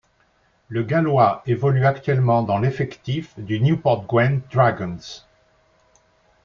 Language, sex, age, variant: French, male, 60-69, Français de métropole